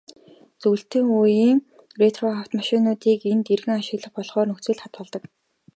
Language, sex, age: Mongolian, female, 19-29